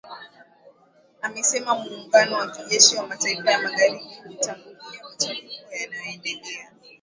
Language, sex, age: Swahili, female, 19-29